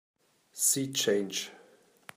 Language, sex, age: English, male, 30-39